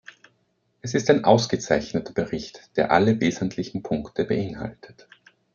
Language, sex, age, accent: German, male, 30-39, Österreichisches Deutsch